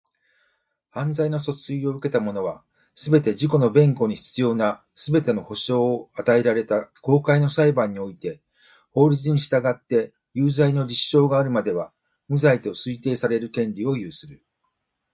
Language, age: Japanese, 60-69